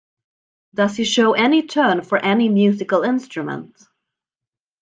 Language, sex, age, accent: English, female, 30-39, England English